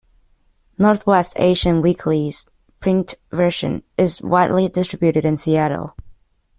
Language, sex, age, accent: English, female, 19-29, United States English